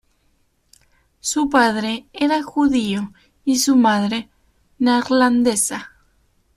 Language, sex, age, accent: Spanish, female, 19-29, Rioplatense: Argentina, Uruguay, este de Bolivia, Paraguay